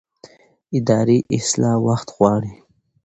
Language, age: Pashto, 19-29